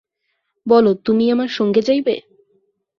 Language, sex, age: Bengali, female, 19-29